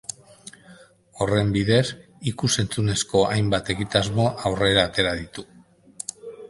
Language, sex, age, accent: Basque, male, 50-59, Mendebalekoa (Araba, Bizkaia, Gipuzkoako mendebaleko herri batzuk)